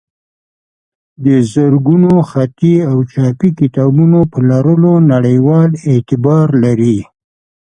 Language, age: Pashto, 70-79